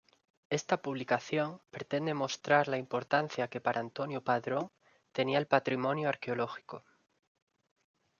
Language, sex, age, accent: Spanish, male, 19-29, España: Norte peninsular (Asturias, Castilla y León, Cantabria, País Vasco, Navarra, Aragón, La Rioja, Guadalajara, Cuenca)